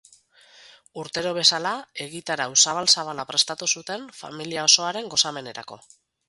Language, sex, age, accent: Basque, female, 40-49, Mendebalekoa (Araba, Bizkaia, Gipuzkoako mendebaleko herri batzuk)